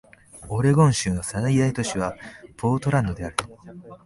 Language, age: Japanese, 19-29